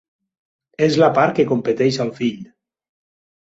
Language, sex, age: Catalan, male, 40-49